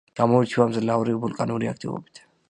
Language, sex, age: Georgian, male, under 19